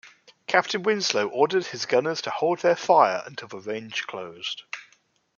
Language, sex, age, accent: English, male, 19-29, England English